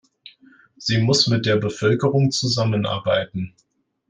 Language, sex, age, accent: German, male, 19-29, Deutschland Deutsch